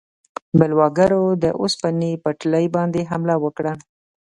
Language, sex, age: Pashto, female, 50-59